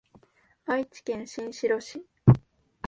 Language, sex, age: Japanese, female, 19-29